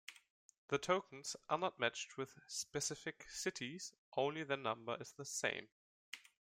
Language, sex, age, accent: English, male, 19-29, England English